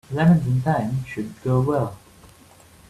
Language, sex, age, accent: English, male, 19-29, United States English